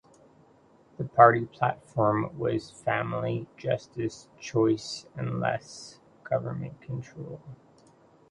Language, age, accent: English, 30-39, Canadian English